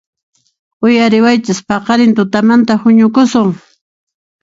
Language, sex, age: Puno Quechua, female, 60-69